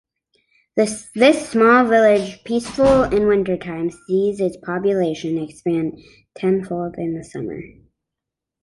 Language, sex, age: English, male, 19-29